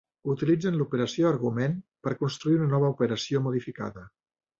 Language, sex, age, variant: Catalan, male, 60-69, Central